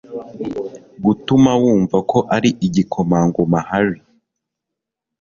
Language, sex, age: Kinyarwanda, male, 19-29